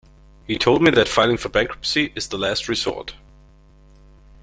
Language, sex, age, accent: English, male, 30-39, United States English